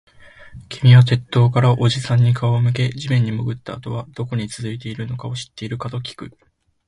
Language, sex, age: Japanese, male, 19-29